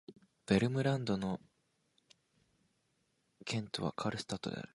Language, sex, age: Japanese, male, 19-29